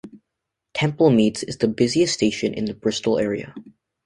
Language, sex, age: English, male, under 19